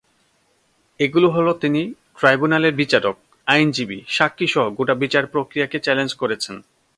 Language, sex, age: Bengali, male, 19-29